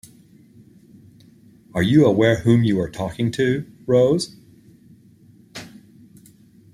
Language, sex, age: English, male, 60-69